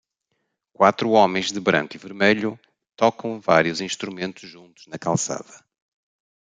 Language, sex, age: Portuguese, male, 40-49